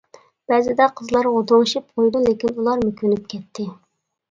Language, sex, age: Uyghur, female, 19-29